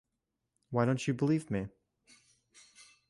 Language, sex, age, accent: English, male, under 19, United States English